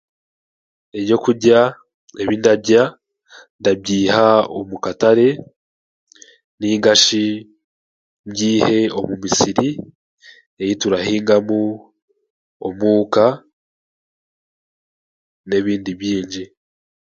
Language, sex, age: Chiga, male, 19-29